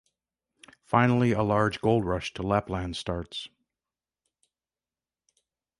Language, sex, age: English, male, 60-69